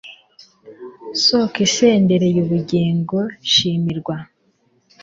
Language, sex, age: Kinyarwanda, female, 19-29